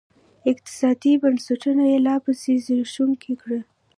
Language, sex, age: Pashto, female, 19-29